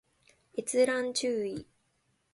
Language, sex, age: Japanese, female, 19-29